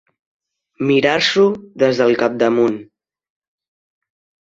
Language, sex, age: Catalan, male, under 19